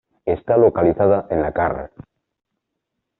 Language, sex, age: Spanish, male, 50-59